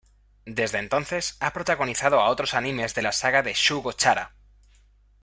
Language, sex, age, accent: Spanish, male, 30-39, España: Centro-Sur peninsular (Madrid, Toledo, Castilla-La Mancha)